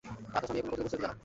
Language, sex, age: Bengali, male, under 19